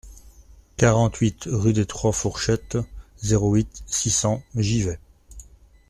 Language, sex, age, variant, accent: French, male, 40-49, Français d'Europe, Français de Belgique